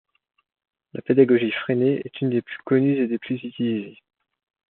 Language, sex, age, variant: French, male, 19-29, Français de métropole